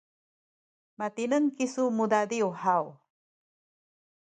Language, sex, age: Sakizaya, female, 70-79